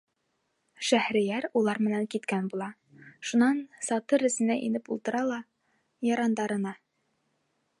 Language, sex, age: Bashkir, female, 19-29